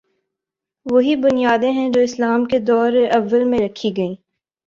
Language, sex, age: Urdu, female, 19-29